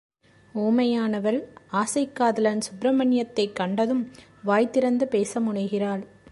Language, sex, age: Tamil, female, 30-39